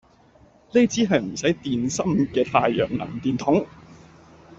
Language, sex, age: Cantonese, male, 30-39